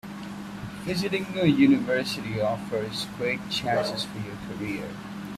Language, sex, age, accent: English, male, 19-29, India and South Asia (India, Pakistan, Sri Lanka)